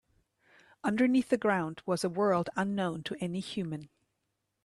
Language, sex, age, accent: English, female, 40-49, United States English